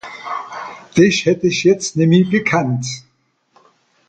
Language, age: Swiss German, 60-69